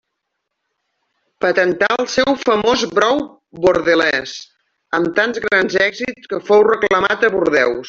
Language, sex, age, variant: Catalan, female, 40-49, Central